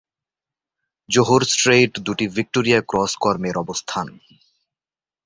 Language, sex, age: Bengali, male, under 19